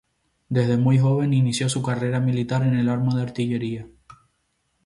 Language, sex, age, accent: Spanish, male, 19-29, España: Islas Canarias